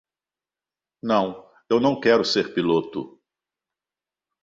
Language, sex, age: Portuguese, male, 50-59